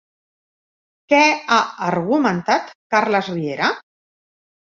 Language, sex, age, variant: Catalan, female, 40-49, Central